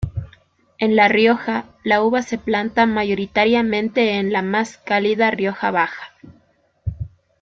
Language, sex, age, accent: Spanish, female, 19-29, Andino-Pacífico: Colombia, Perú, Ecuador, oeste de Bolivia y Venezuela andina